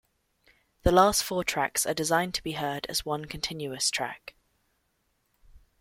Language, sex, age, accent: English, female, 19-29, England English